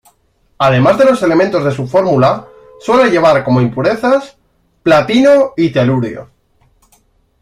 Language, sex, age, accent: Spanish, male, under 19, España: Centro-Sur peninsular (Madrid, Toledo, Castilla-La Mancha)